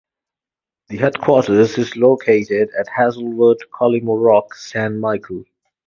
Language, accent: English, England English